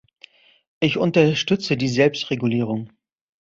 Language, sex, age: German, male, 30-39